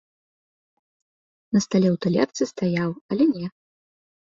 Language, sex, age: Belarusian, female, 19-29